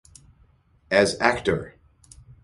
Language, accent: English, United States English